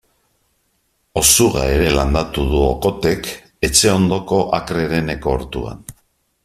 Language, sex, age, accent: Basque, male, 50-59, Mendebalekoa (Araba, Bizkaia, Gipuzkoako mendebaleko herri batzuk)